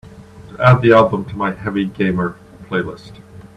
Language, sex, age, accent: English, male, 50-59, Canadian English